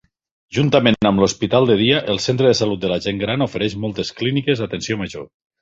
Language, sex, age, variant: Catalan, male, 40-49, Septentrional